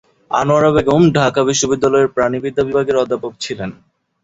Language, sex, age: Bengali, male, 19-29